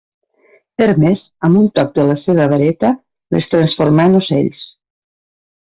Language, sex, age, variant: Catalan, female, 50-59, Septentrional